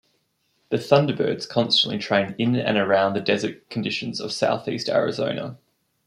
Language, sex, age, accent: English, male, 19-29, Australian English